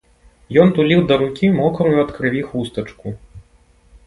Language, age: Belarusian, 19-29